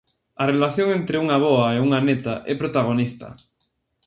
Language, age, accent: Galician, 19-29, Atlántico (seseo e gheada)